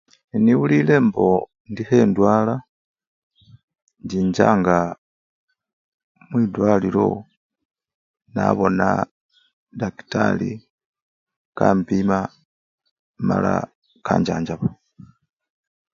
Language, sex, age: Luyia, male, 40-49